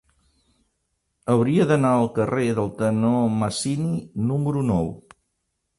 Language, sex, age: Catalan, male, 60-69